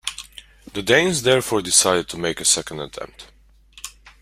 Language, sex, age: English, male, 19-29